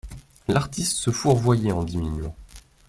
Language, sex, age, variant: French, male, 19-29, Français de métropole